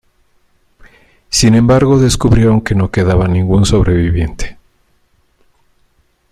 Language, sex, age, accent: Spanish, male, 40-49, México